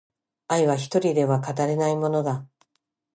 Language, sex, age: Japanese, female, 50-59